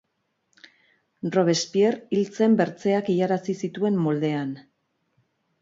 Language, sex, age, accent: Basque, female, 40-49, Erdialdekoa edo Nafarra (Gipuzkoa, Nafarroa)